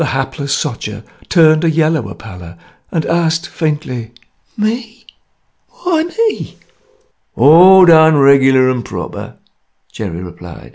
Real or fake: real